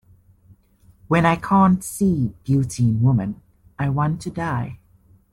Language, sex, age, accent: English, male, 19-29, Southern African (South Africa, Zimbabwe, Namibia)